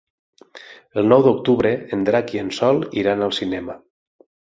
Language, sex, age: Catalan, male, 40-49